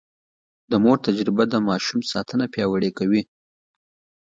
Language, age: Pashto, 19-29